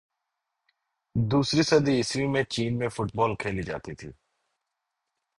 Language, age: Urdu, 30-39